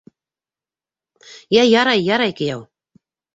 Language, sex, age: Bashkir, female, 60-69